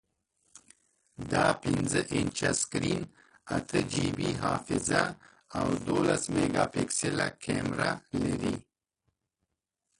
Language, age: Pashto, 40-49